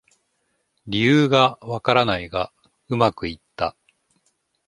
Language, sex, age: Japanese, male, 50-59